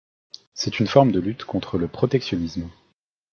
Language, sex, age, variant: French, male, 19-29, Français de métropole